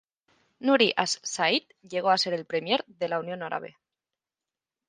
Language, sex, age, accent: Spanish, female, 19-29, España: Centro-Sur peninsular (Madrid, Toledo, Castilla-La Mancha)